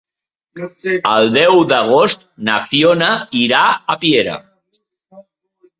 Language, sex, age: Catalan, male, 40-49